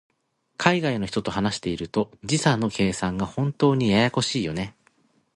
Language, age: Japanese, 40-49